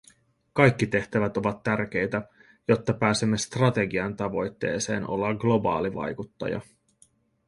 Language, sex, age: Finnish, male, 30-39